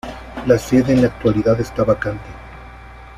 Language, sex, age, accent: Spanish, male, 40-49, Andino-Pacífico: Colombia, Perú, Ecuador, oeste de Bolivia y Venezuela andina